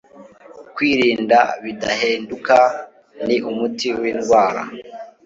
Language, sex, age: Kinyarwanda, male, 19-29